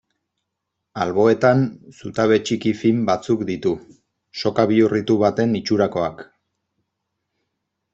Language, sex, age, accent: Basque, male, 30-39, Erdialdekoa edo Nafarra (Gipuzkoa, Nafarroa)